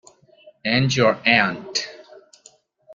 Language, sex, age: English, male, 40-49